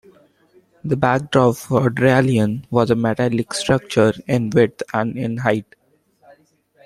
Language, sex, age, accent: English, male, 19-29, India and South Asia (India, Pakistan, Sri Lanka)